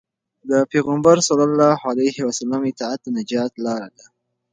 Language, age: Pashto, 19-29